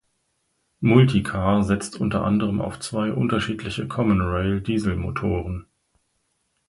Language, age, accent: German, 50-59, Deutschland Deutsch